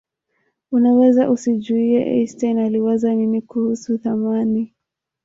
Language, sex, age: Swahili, female, 19-29